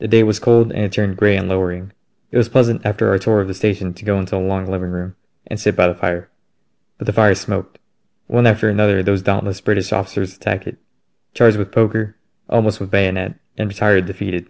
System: none